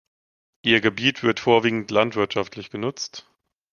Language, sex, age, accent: German, male, 30-39, Deutschland Deutsch